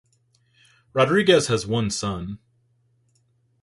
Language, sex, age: English, male, 19-29